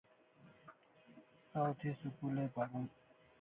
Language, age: Kalasha, 40-49